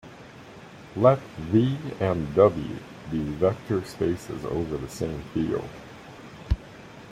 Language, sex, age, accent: English, male, 60-69, Canadian English